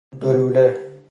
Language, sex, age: Persian, male, 19-29